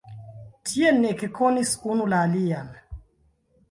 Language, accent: Esperanto, Internacia